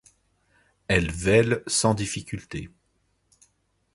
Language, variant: French, Français de métropole